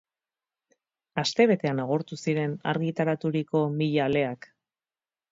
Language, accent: Basque, Erdialdekoa edo Nafarra (Gipuzkoa, Nafarroa)